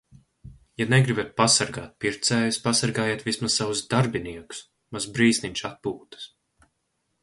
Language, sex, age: Latvian, male, under 19